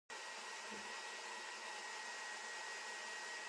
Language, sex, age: Min Nan Chinese, female, 19-29